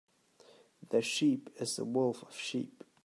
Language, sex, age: English, male, 19-29